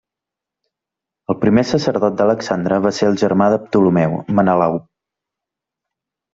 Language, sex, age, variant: Catalan, male, 19-29, Central